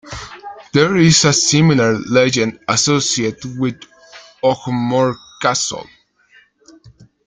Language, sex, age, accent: English, male, 19-29, United States English